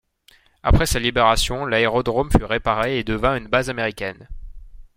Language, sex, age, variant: French, male, 19-29, Français de métropole